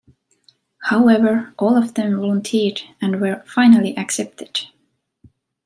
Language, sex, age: English, female, 19-29